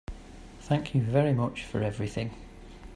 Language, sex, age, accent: English, male, 40-49, England English